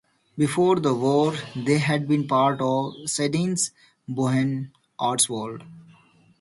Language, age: English, under 19